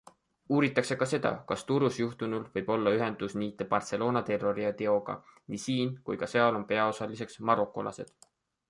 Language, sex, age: Estonian, male, 19-29